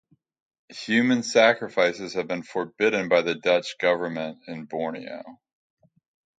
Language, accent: English, United States English